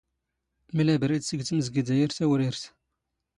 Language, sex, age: Standard Moroccan Tamazight, male, 30-39